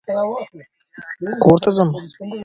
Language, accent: English, United States English